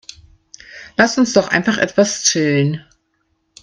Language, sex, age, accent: German, female, 50-59, Deutschland Deutsch